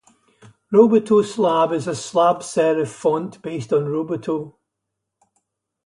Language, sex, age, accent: English, male, 70-79, Scottish English